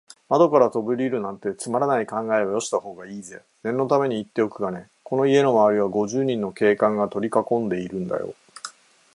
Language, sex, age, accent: Japanese, male, 60-69, 標準